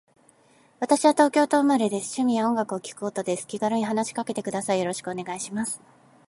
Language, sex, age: Japanese, female, 30-39